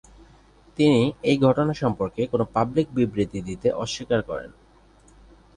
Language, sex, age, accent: Bengali, male, 19-29, Native